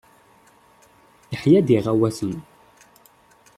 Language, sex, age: Kabyle, male, 30-39